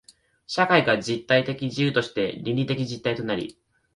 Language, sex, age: Japanese, male, 19-29